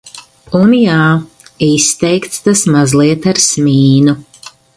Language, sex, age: Latvian, female, 50-59